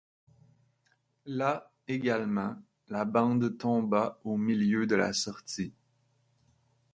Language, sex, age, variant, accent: French, male, 30-39, Français d'Amérique du Nord, Français du Canada